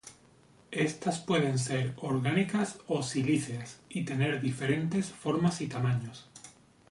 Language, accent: Spanish, España: Sur peninsular (Andalucia, Extremadura, Murcia)